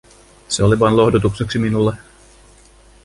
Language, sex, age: Finnish, male, 30-39